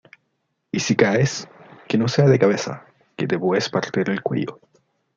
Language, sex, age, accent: Spanish, male, 19-29, Chileno: Chile, Cuyo